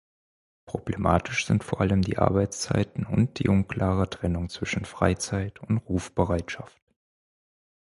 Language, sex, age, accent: German, male, 30-39, Deutschland Deutsch